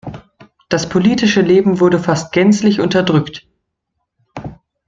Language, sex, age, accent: German, male, under 19, Deutschland Deutsch